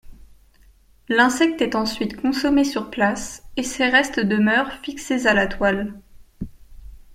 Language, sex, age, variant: French, female, 19-29, Français de métropole